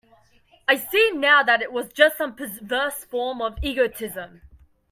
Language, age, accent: English, under 19, Australian English